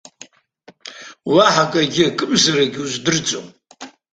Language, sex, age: Abkhazian, male, 80-89